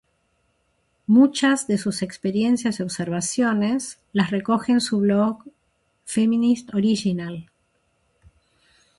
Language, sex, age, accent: Spanish, female, 60-69, Rioplatense: Argentina, Uruguay, este de Bolivia, Paraguay